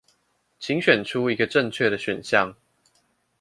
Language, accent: Chinese, 出生地：臺北市